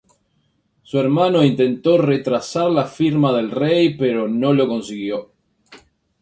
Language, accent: Spanish, Rioplatense: Argentina, Uruguay, este de Bolivia, Paraguay